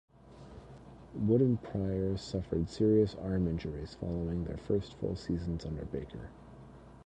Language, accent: English, United States English